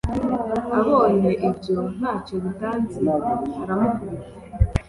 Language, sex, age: Kinyarwanda, female, 30-39